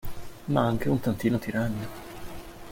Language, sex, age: Italian, male, 19-29